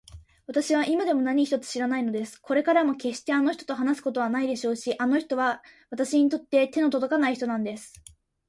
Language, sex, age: Japanese, female, under 19